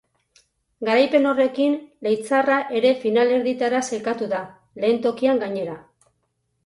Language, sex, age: Basque, female, 50-59